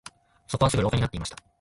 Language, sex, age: Japanese, male, 19-29